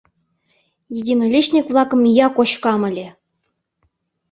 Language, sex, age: Mari, female, 19-29